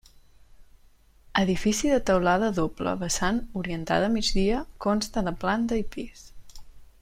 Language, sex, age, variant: Catalan, female, 19-29, Central